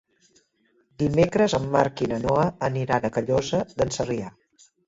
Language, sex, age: Catalan, female, 60-69